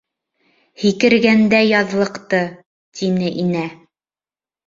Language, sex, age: Bashkir, female, 19-29